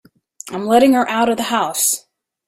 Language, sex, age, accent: English, female, 30-39, United States English